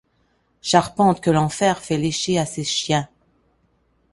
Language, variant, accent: French, Français d'Amérique du Nord, Français du Canada